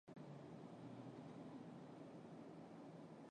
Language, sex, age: Japanese, female, 50-59